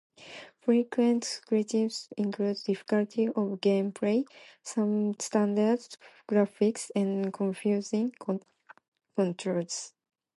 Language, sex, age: English, female, 19-29